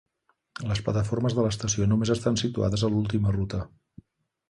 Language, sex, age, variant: Catalan, male, 40-49, Central